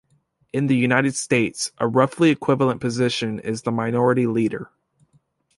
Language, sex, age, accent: English, male, 19-29, United States English